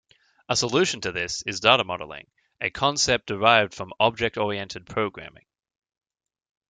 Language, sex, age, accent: English, male, 19-29, Australian English